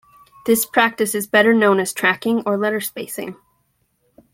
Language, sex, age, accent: English, female, 19-29, United States English